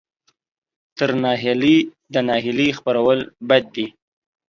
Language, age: Pashto, 19-29